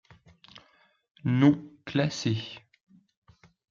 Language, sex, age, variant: French, male, under 19, Français de métropole